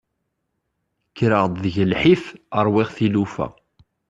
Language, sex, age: Kabyle, male, 30-39